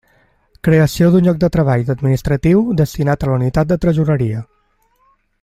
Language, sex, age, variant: Catalan, male, 19-29, Central